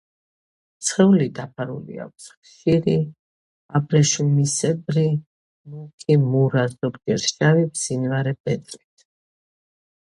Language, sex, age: Georgian, female, 50-59